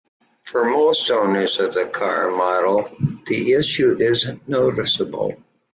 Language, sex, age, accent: English, male, 60-69, United States English